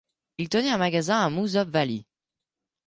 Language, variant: French, Français de métropole